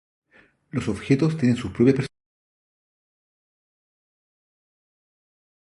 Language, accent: Spanish, Chileno: Chile, Cuyo